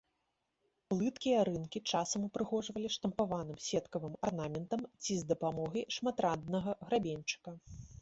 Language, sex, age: Belarusian, female, 30-39